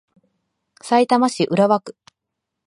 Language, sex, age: Japanese, female, 19-29